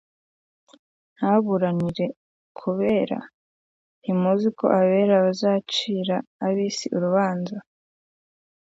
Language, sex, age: Kinyarwanda, female, 19-29